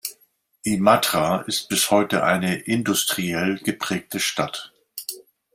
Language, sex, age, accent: German, male, 60-69, Deutschland Deutsch